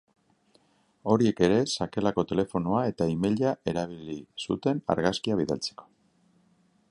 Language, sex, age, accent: Basque, male, 40-49, Mendebalekoa (Araba, Bizkaia, Gipuzkoako mendebaleko herri batzuk)